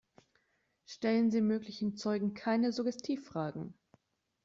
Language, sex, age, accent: German, female, 30-39, Deutschland Deutsch